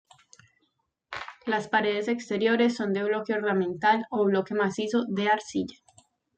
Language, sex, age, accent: Spanish, female, 30-39, Andino-Pacífico: Colombia, Perú, Ecuador, oeste de Bolivia y Venezuela andina